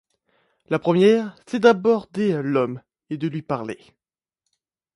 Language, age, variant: French, 19-29, Français de métropole